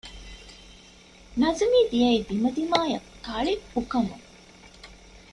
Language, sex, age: Divehi, female, 19-29